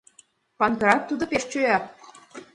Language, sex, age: Mari, female, 19-29